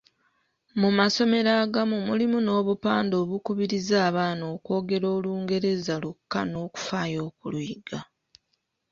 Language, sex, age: Ganda, female, 30-39